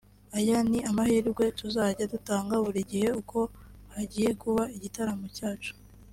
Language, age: Kinyarwanda, 19-29